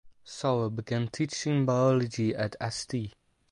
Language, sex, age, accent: English, male, 19-29, Dutch